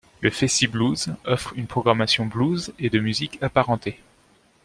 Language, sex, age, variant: French, male, 19-29, Français de métropole